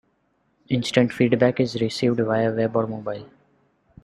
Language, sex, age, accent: English, male, 19-29, India and South Asia (India, Pakistan, Sri Lanka)